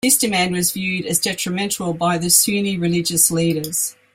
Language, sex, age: English, female, 60-69